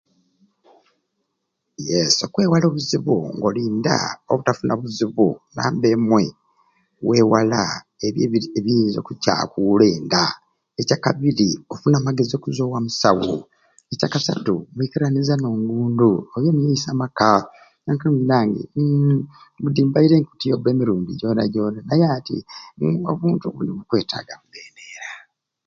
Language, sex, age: Ruuli, male, 70-79